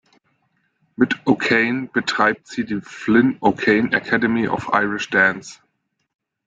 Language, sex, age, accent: German, male, 40-49, Deutschland Deutsch